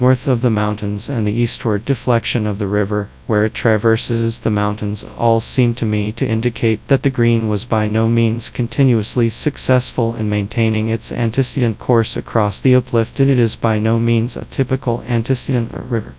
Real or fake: fake